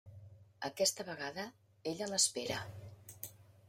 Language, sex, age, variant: Catalan, female, 50-59, Central